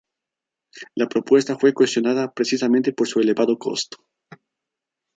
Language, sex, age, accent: Spanish, male, 19-29, Andino-Pacífico: Colombia, Perú, Ecuador, oeste de Bolivia y Venezuela andina